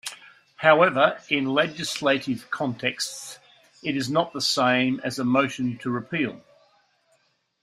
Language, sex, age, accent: English, male, 50-59, Australian English